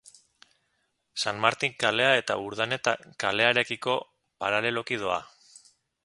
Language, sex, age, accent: Basque, male, 30-39, Mendebalekoa (Araba, Bizkaia, Gipuzkoako mendebaleko herri batzuk)